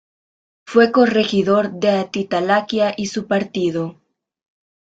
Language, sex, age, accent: Spanish, female, 19-29, América central